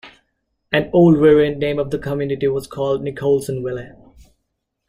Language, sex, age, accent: English, male, 19-29, United States English